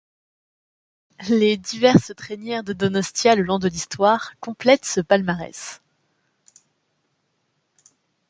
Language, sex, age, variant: French, female, 19-29, Français de métropole